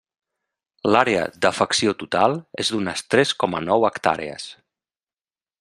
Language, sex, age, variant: Catalan, male, 40-49, Central